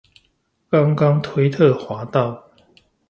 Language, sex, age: Chinese, male, 40-49